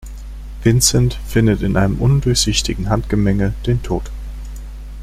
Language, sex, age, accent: German, male, 40-49, Deutschland Deutsch